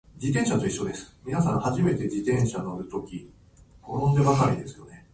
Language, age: Japanese, 19-29